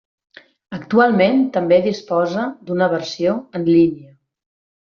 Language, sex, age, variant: Catalan, female, 40-49, Central